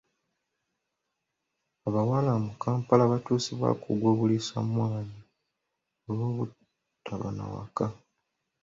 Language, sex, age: Ganda, male, 19-29